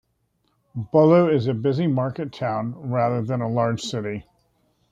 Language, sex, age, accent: English, male, 40-49, United States English